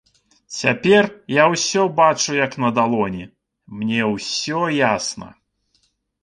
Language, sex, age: Belarusian, male, 30-39